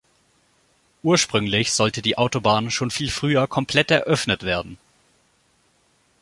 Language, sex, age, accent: German, male, 19-29, Deutschland Deutsch